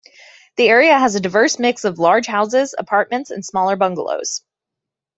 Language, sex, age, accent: English, female, 19-29, United States English